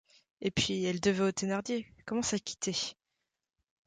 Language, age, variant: French, 30-39, Français de métropole